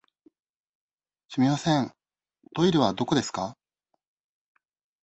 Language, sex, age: Japanese, male, 40-49